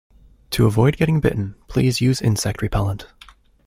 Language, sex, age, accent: English, male, 19-29, Canadian English